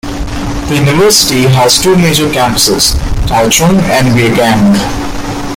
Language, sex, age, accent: English, male, 19-29, India and South Asia (India, Pakistan, Sri Lanka)